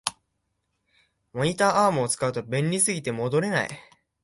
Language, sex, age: Japanese, male, 19-29